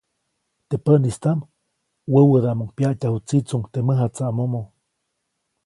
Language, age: Copainalá Zoque, 40-49